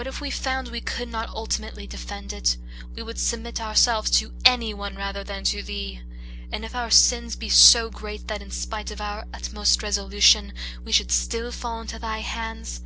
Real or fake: real